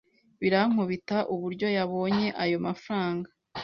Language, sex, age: Kinyarwanda, female, 19-29